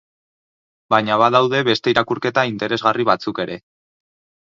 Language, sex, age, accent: Basque, male, 19-29, Erdialdekoa edo Nafarra (Gipuzkoa, Nafarroa)